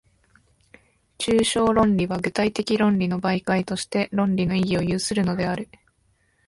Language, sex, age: Japanese, female, 19-29